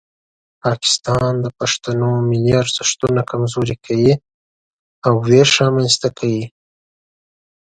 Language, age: Pashto, 19-29